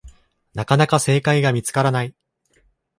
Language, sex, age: Japanese, male, 19-29